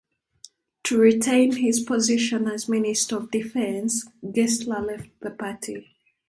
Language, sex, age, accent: English, female, 19-29, England English